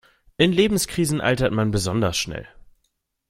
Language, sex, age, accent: German, male, 19-29, Deutschland Deutsch